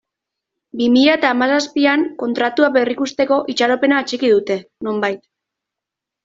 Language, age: Basque, 19-29